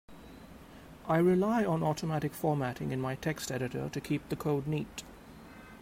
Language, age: English, 30-39